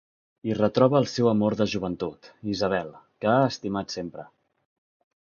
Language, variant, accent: Catalan, Central, central